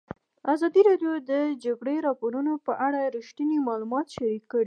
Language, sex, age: Pashto, female, 19-29